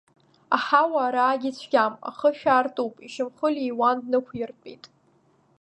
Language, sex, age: Abkhazian, female, under 19